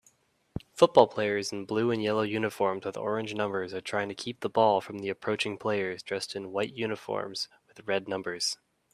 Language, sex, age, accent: English, male, 19-29, United States English